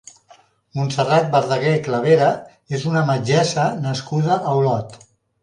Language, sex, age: Catalan, male, 60-69